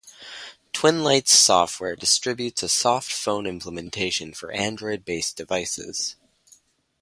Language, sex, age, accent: English, male, under 19, Canadian English